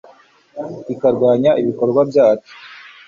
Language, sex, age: Kinyarwanda, male, 19-29